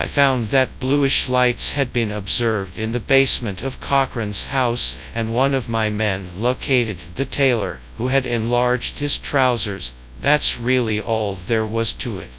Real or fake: fake